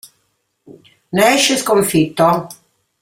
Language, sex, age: Italian, female, 60-69